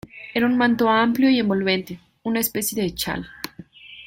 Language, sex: Spanish, female